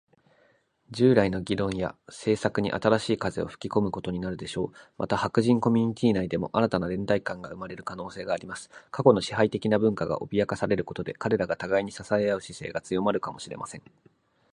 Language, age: Japanese, 19-29